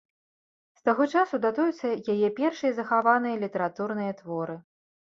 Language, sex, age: Belarusian, female, 30-39